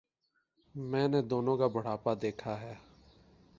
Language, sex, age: Urdu, male, 19-29